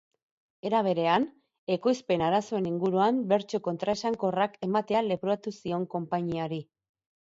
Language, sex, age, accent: Basque, female, 40-49, Mendebalekoa (Araba, Bizkaia, Gipuzkoako mendebaleko herri batzuk)